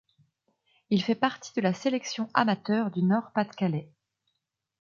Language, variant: French, Français de métropole